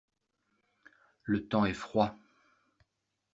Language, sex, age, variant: French, male, 50-59, Français de métropole